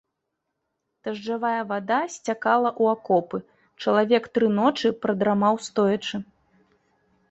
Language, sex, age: Belarusian, female, 30-39